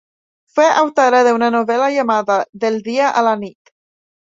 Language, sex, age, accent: Spanish, female, 19-29, México